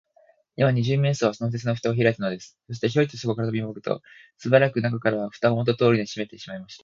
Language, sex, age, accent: Japanese, male, 19-29, 標準語; 東京